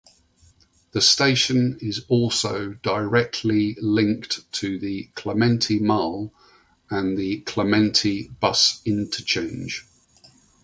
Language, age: English, 60-69